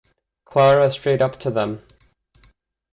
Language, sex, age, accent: English, male, 19-29, Canadian English